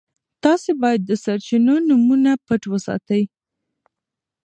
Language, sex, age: Pashto, female, under 19